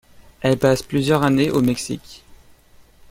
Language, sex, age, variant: French, male, under 19, Français de métropole